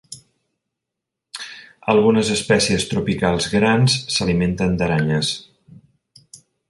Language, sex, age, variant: Catalan, male, 50-59, Central